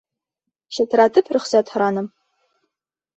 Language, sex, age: Bashkir, female, 19-29